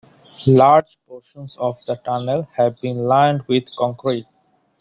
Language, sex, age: English, male, 19-29